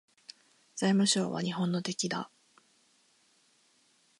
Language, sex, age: Japanese, female, 19-29